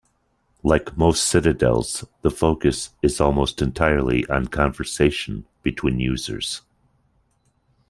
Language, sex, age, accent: English, male, 50-59, United States English